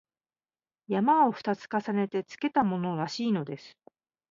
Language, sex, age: Japanese, female, 40-49